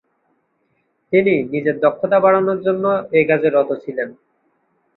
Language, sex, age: Bengali, male, 19-29